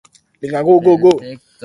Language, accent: Basque, Erdialdekoa edo Nafarra (Gipuzkoa, Nafarroa)